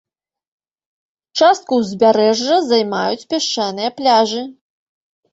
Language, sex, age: Belarusian, female, 30-39